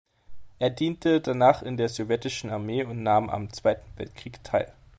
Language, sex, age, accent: German, male, 19-29, Deutschland Deutsch